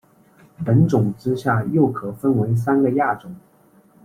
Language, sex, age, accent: Chinese, male, 19-29, 出生地：四川省